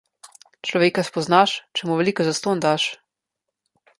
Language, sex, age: Slovenian, female, under 19